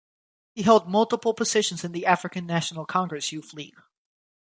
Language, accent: English, United States English